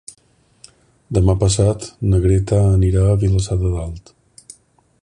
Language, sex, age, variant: Catalan, male, 50-59, Balear